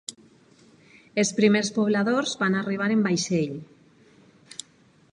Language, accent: Catalan, valencià